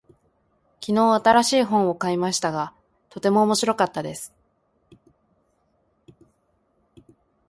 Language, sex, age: Japanese, female, 19-29